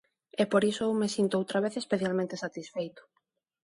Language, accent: Galician, Neofalante